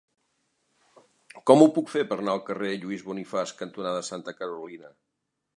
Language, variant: Catalan, Central